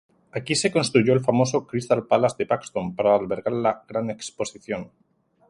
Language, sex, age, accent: Spanish, male, 40-49, España: Sur peninsular (Andalucia, Extremadura, Murcia)